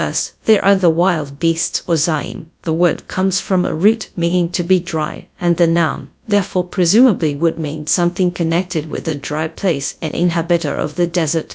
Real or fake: fake